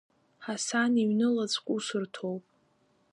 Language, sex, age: Abkhazian, female, under 19